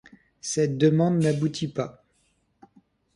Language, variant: French, Français de métropole